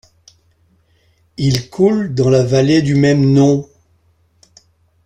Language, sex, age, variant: French, male, 70-79, Français de métropole